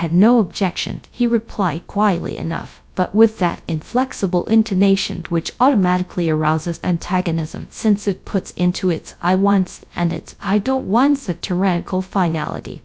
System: TTS, GradTTS